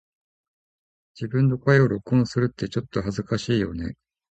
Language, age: Japanese, 50-59